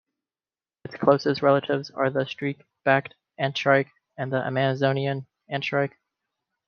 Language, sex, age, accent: English, male, 19-29, United States English